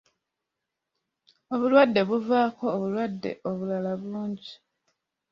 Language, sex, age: Ganda, female, 19-29